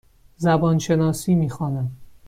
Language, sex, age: Persian, male, 19-29